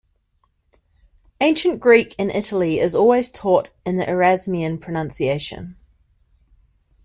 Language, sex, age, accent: English, female, 30-39, New Zealand English